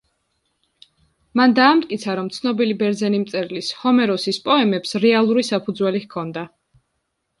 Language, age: Georgian, 19-29